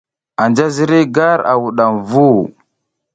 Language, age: South Giziga, 30-39